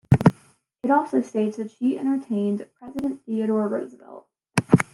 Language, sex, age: English, female, under 19